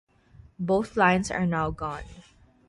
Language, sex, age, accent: English, female, 19-29, United States English; Filipino